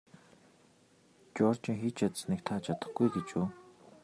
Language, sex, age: Mongolian, male, 19-29